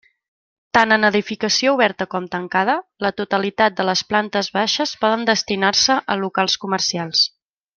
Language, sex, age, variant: Catalan, female, 30-39, Central